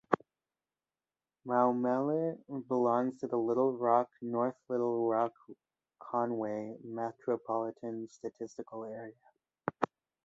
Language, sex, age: English, male, 19-29